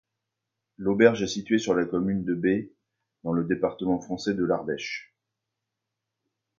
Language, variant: French, Français de métropole